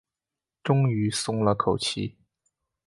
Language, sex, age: Chinese, male, 19-29